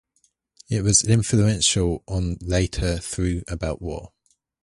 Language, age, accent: English, 19-29, England English